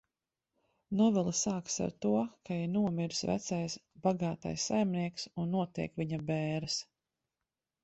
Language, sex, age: Latvian, female, 40-49